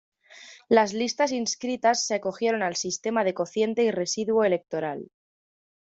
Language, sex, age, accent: Spanish, female, under 19, España: Centro-Sur peninsular (Madrid, Toledo, Castilla-La Mancha)